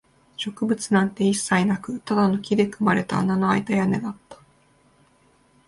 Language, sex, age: Japanese, female, 19-29